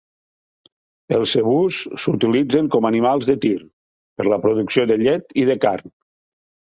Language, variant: Catalan, Nord-Occidental